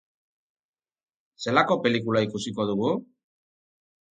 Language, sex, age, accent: Basque, male, 50-59, Mendebalekoa (Araba, Bizkaia, Gipuzkoako mendebaleko herri batzuk)